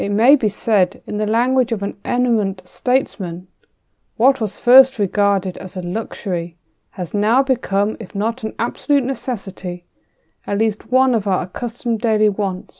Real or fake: real